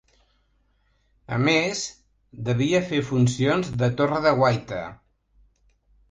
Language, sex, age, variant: Catalan, male, 70-79, Central